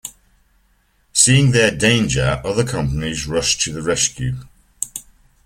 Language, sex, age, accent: English, male, 50-59, England English